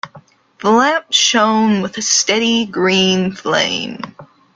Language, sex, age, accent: English, female, 19-29, United States English